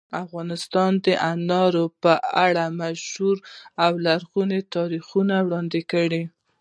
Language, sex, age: Pashto, female, 19-29